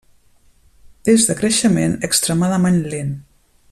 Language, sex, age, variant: Catalan, female, 40-49, Central